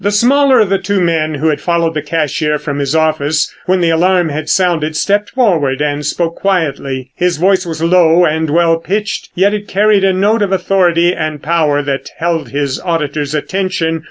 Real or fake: real